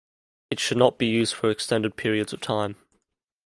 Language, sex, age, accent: English, male, 19-29, Australian English